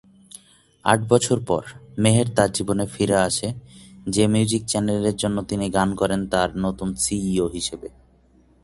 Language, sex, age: Bengali, male, 19-29